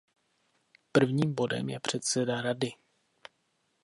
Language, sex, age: Czech, male, 30-39